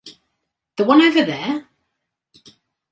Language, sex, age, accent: English, female, 50-59, Australian English